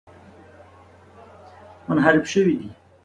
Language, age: Pashto, 19-29